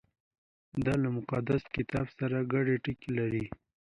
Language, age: Pashto, 19-29